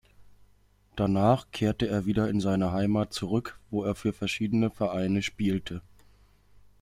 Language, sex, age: German, male, 19-29